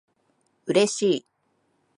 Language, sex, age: Japanese, female, 30-39